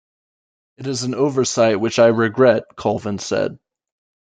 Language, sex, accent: English, male, United States English